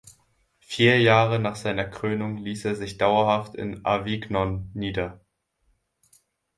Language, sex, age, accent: German, male, under 19, Deutschland Deutsch